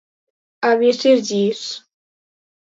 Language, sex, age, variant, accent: Catalan, female, under 19, Alacantí, valencià